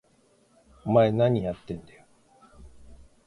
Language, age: Japanese, 50-59